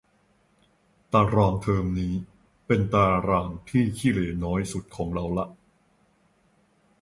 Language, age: Thai, 19-29